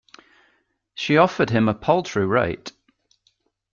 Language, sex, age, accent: English, male, 50-59, England English